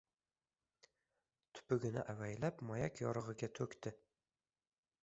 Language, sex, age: Uzbek, male, 19-29